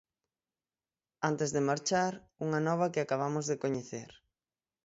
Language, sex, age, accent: Galician, male, 19-29, Atlántico (seseo e gheada); Normativo (estándar)